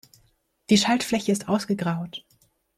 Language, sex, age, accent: German, female, under 19, Deutschland Deutsch